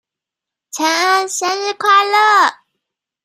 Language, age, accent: Chinese, 19-29, 出生地：臺北市